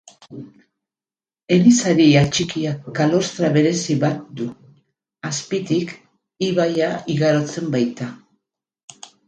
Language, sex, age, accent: Basque, female, 50-59, Mendebalekoa (Araba, Bizkaia, Gipuzkoako mendebaleko herri batzuk)